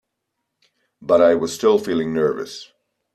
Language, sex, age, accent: English, male, 30-39, United States English